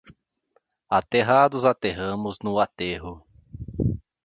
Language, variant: Portuguese, Portuguese (Brasil)